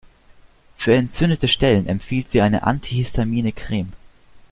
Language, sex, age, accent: German, male, under 19, Deutschland Deutsch